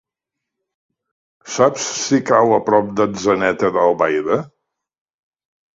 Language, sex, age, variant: Catalan, male, 60-69, Central